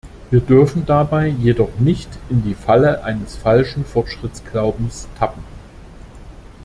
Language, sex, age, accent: German, male, 40-49, Deutschland Deutsch